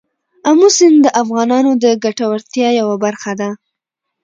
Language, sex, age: Pashto, female, 19-29